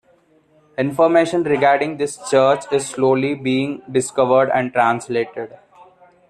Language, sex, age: English, male, under 19